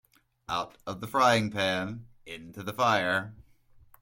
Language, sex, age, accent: English, male, 30-39, United States English